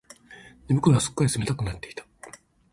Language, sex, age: Japanese, male, 50-59